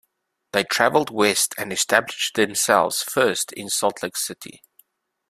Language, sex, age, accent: English, male, 30-39, Southern African (South Africa, Zimbabwe, Namibia)